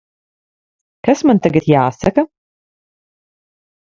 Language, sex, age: Latvian, female, 30-39